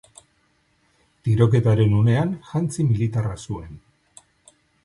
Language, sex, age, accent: Basque, male, 50-59, Mendebalekoa (Araba, Bizkaia, Gipuzkoako mendebaleko herri batzuk)